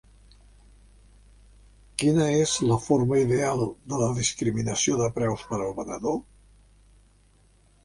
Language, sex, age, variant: Catalan, male, 70-79, Central